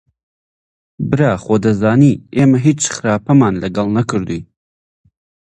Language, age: Central Kurdish, 19-29